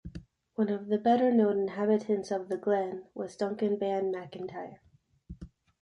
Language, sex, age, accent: English, female, 19-29, United States English